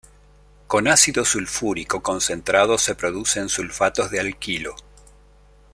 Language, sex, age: Spanish, male, 50-59